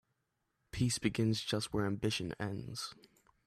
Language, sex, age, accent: English, male, under 19, United States English